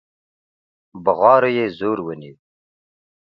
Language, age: Pashto, 30-39